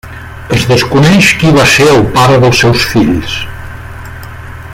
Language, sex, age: Catalan, male, 60-69